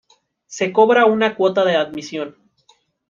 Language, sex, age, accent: Spanish, male, 19-29, México